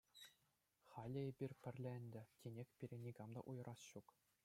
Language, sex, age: Chuvash, male, under 19